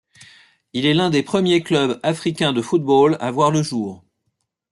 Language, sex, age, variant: French, male, 50-59, Français de métropole